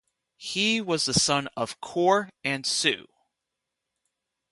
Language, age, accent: English, 19-29, United States English